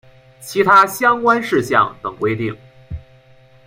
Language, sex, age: Chinese, male, under 19